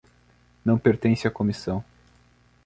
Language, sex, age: Portuguese, male, 19-29